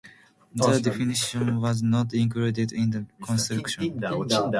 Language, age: English, 19-29